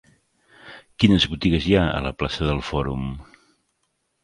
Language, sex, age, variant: Catalan, male, 50-59, Central